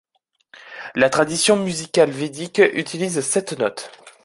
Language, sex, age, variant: French, male, 19-29, Français de métropole